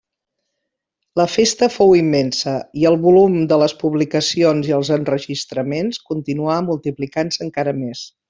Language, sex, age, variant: Catalan, female, 50-59, Central